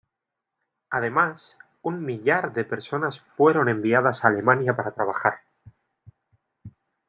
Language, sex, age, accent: Spanish, male, 30-39, España: Centro-Sur peninsular (Madrid, Toledo, Castilla-La Mancha)